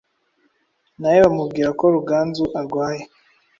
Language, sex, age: Kinyarwanda, male, 19-29